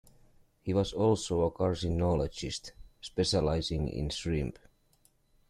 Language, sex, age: English, male, 30-39